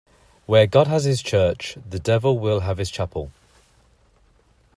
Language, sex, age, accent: English, male, 30-39, England English